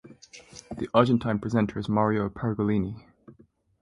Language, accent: English, England English